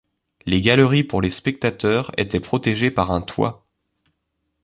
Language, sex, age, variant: French, male, under 19, Français de métropole